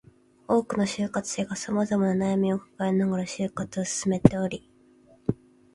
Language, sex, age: Japanese, female, 19-29